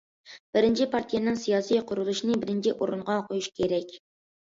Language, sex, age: Uyghur, female, under 19